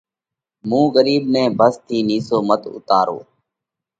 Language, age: Parkari Koli, 30-39